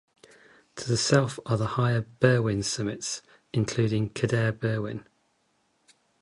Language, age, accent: English, 50-59, England English